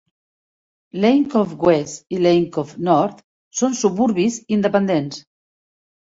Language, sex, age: Catalan, female, 50-59